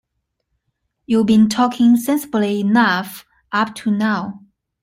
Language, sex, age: English, male, 19-29